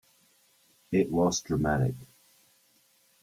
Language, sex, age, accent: English, male, under 19, England English